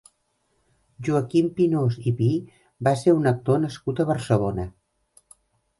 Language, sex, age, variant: Catalan, female, 50-59, Central